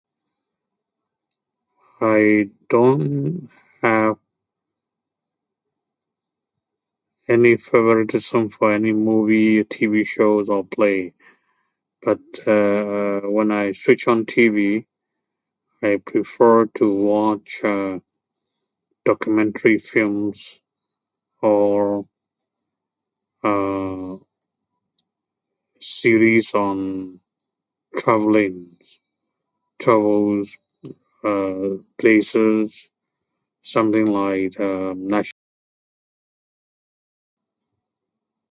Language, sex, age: English, male, 70-79